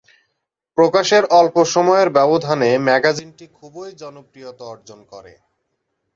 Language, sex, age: Bengali, male, 19-29